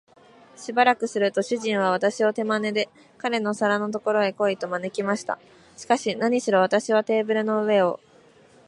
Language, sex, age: Japanese, female, 19-29